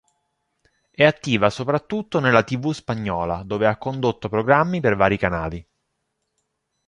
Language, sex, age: Italian, male, 30-39